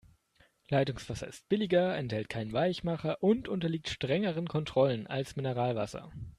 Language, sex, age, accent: German, male, 19-29, Deutschland Deutsch